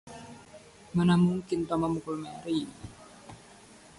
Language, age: Indonesian, 19-29